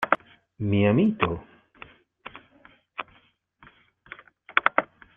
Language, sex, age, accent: Spanish, male, 60-69, Rioplatense: Argentina, Uruguay, este de Bolivia, Paraguay